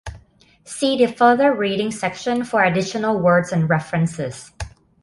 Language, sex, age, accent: English, female, 19-29, United States English